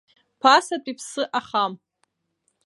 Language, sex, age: Abkhazian, female, 19-29